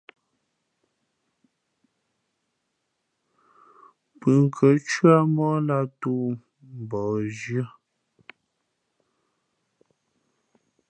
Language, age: Fe'fe', 19-29